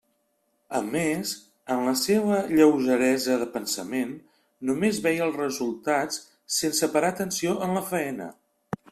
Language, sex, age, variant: Catalan, male, 50-59, Central